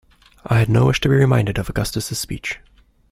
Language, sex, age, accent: English, male, 19-29, Canadian English